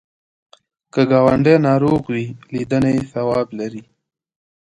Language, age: Pashto, 19-29